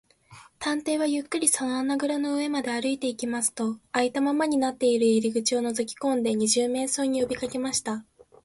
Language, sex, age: Japanese, female, 19-29